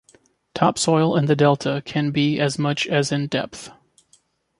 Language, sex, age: English, male, 30-39